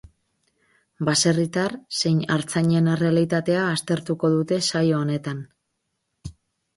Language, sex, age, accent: Basque, female, 40-49, Mendebalekoa (Araba, Bizkaia, Gipuzkoako mendebaleko herri batzuk)